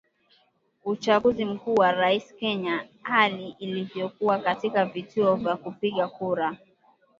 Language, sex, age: Swahili, female, 19-29